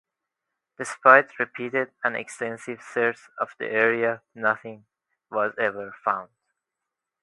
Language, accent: English, United States English